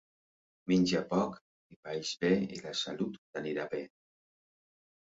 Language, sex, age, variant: Catalan, male, 40-49, Nord-Occidental